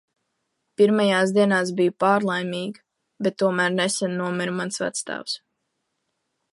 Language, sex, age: Latvian, female, under 19